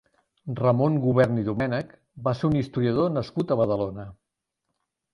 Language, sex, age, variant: Catalan, male, 70-79, Central